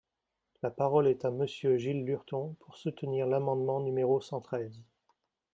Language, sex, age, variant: French, male, 40-49, Français de métropole